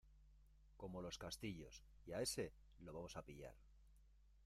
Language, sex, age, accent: Spanish, male, 40-49, España: Norte peninsular (Asturias, Castilla y León, Cantabria, País Vasco, Navarra, Aragón, La Rioja, Guadalajara, Cuenca)